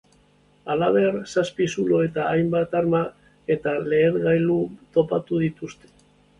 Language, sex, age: Basque, male, 30-39